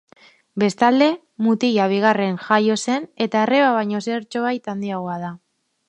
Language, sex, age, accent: Basque, female, 19-29, Mendebalekoa (Araba, Bizkaia, Gipuzkoako mendebaleko herri batzuk)